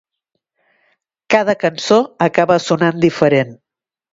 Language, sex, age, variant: Catalan, female, 50-59, Septentrional